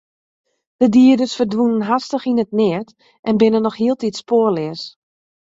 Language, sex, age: Western Frisian, female, 30-39